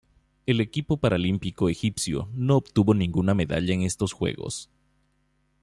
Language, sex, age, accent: Spanish, male, 30-39, Rioplatense: Argentina, Uruguay, este de Bolivia, Paraguay